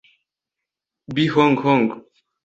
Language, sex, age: Kinyarwanda, male, under 19